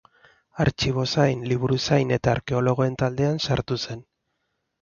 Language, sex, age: Basque, male, 30-39